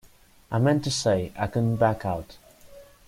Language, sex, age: English, male, under 19